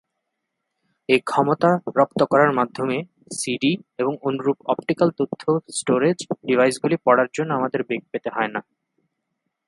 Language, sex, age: Bengali, male, 30-39